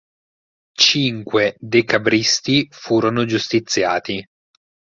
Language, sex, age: Italian, male, 19-29